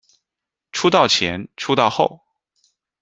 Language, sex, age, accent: Chinese, male, 30-39, 出生地：浙江省